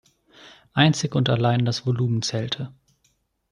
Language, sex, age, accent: German, male, 19-29, Deutschland Deutsch